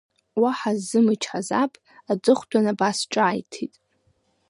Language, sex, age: Abkhazian, female, 19-29